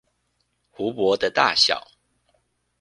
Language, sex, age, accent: Chinese, male, 30-39, 出生地：臺南市